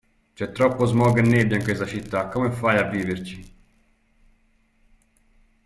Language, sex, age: Italian, male, 30-39